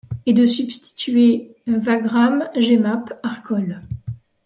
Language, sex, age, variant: French, female, 40-49, Français de métropole